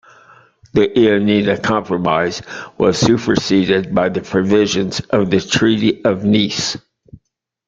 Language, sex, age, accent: English, male, 60-69, United States English